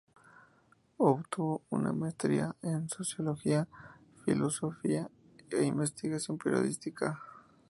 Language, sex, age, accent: Spanish, male, 19-29, México